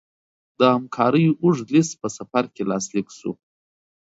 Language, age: Pashto, 30-39